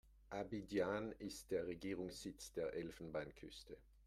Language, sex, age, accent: German, male, 60-69, Schweizerdeutsch